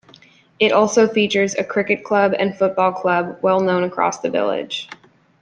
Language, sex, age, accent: English, female, 19-29, United States English